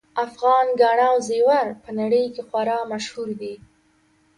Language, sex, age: Pashto, female, under 19